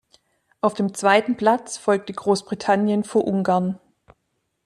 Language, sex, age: German, female, 40-49